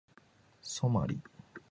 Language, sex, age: Japanese, male, 19-29